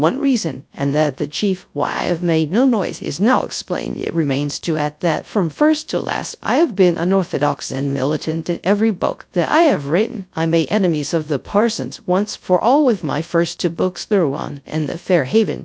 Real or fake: fake